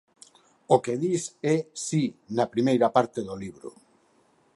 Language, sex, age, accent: Galician, male, 50-59, Normativo (estándar)